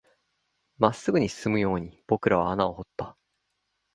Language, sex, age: Japanese, male, 30-39